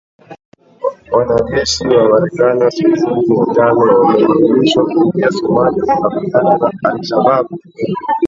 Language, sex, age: Swahili, male, 19-29